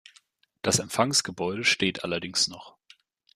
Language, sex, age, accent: German, male, 19-29, Deutschland Deutsch